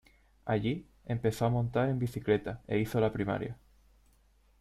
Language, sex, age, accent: Spanish, male, 19-29, España: Sur peninsular (Andalucia, Extremadura, Murcia)